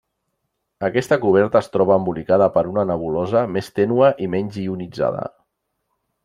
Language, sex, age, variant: Catalan, male, 40-49, Central